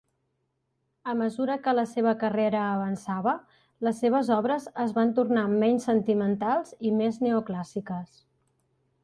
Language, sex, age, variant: Catalan, female, 40-49, Central